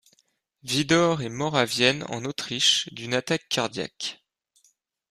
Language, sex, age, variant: French, male, 19-29, Français de métropole